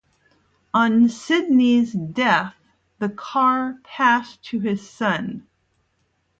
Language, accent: English, United States English